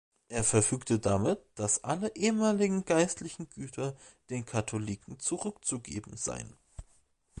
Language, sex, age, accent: German, male, 19-29, Deutschland Deutsch